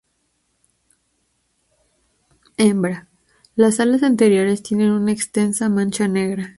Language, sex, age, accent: Spanish, female, 19-29, México